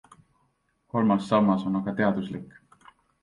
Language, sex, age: Estonian, male, 19-29